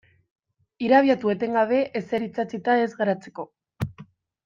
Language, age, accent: Basque, 19-29, Mendebalekoa (Araba, Bizkaia, Gipuzkoako mendebaleko herri batzuk)